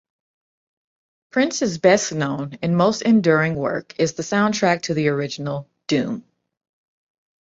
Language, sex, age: English, female, 40-49